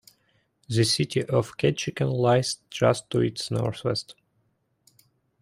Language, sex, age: English, male, 19-29